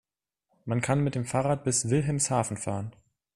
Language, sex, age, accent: German, male, 19-29, Deutschland Deutsch